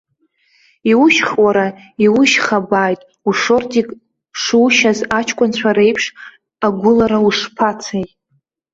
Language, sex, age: Abkhazian, female, 19-29